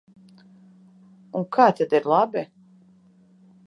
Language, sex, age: Latvian, female, 40-49